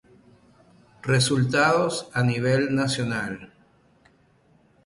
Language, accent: Spanish, Caribe: Cuba, Venezuela, Puerto Rico, República Dominicana, Panamá, Colombia caribeña, México caribeño, Costa del golfo de México